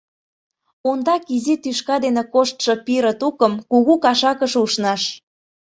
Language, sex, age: Mari, female, 19-29